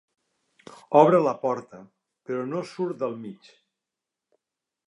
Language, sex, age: Catalan, male, 60-69